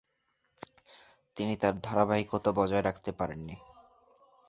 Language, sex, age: Bengali, male, 19-29